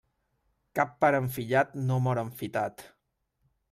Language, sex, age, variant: Catalan, male, 19-29, Central